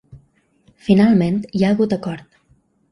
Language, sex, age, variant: Catalan, female, 19-29, Balear